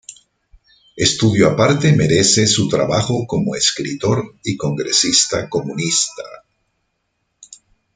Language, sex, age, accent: Spanish, male, 50-59, Caribe: Cuba, Venezuela, Puerto Rico, República Dominicana, Panamá, Colombia caribeña, México caribeño, Costa del golfo de México